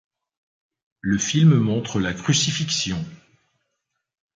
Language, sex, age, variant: French, male, 50-59, Français de métropole